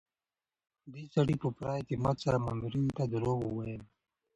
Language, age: Pashto, 19-29